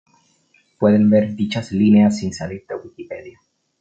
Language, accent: Spanish, Caribe: Cuba, Venezuela, Puerto Rico, República Dominicana, Panamá, Colombia caribeña, México caribeño, Costa del golfo de México